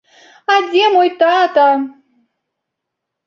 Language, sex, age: Belarusian, female, 60-69